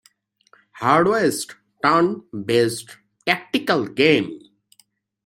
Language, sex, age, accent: English, male, 19-29, United States English